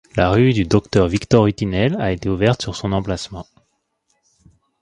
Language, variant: French, Français de métropole